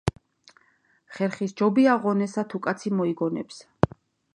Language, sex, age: Georgian, female, 30-39